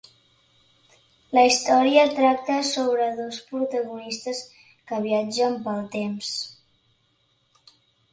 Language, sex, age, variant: Catalan, female, 30-39, Central